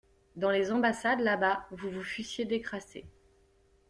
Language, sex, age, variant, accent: French, female, 30-39, Français d'Amérique du Nord, Français du Canada